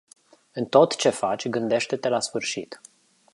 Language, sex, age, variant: Romanian, male, 40-49, Romanian-Romania